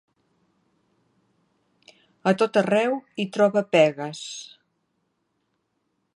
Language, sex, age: Catalan, female, 60-69